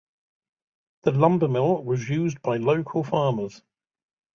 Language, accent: English, England English